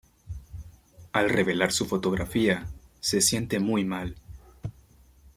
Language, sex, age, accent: Spanish, male, 19-29, México